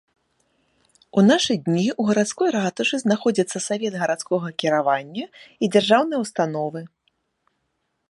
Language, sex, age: Belarusian, female, 30-39